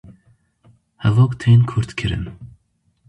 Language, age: Kurdish, 19-29